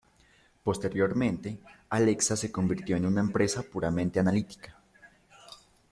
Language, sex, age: Spanish, male, 19-29